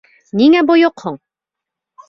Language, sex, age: Bashkir, female, 30-39